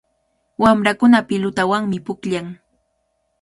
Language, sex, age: Cajatambo North Lima Quechua, female, 19-29